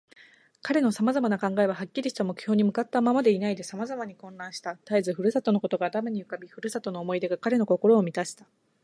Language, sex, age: Japanese, female, 19-29